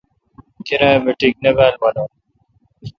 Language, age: Kalkoti, 19-29